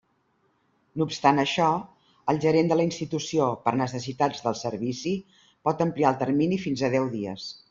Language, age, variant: Catalan, 60-69, Central